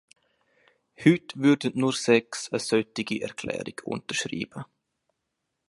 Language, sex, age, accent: German, male, 30-39, Schweizerdeutsch